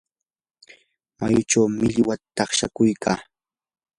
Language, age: Yanahuanca Pasco Quechua, 19-29